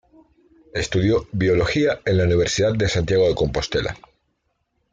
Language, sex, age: Spanish, male, 40-49